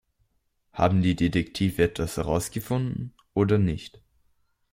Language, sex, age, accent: German, male, under 19, Österreichisches Deutsch